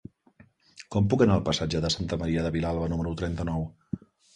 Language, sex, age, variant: Catalan, male, 40-49, Central